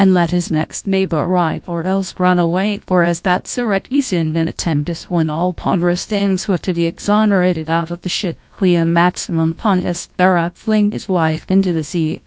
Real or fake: fake